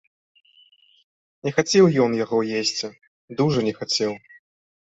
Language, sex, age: Belarusian, male, 30-39